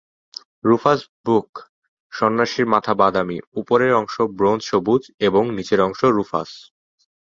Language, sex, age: Bengali, male, 19-29